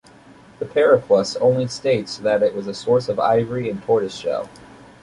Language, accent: English, United States English